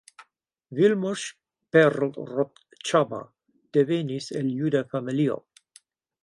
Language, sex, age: Esperanto, male, 70-79